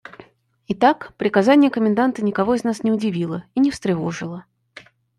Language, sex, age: Russian, female, 30-39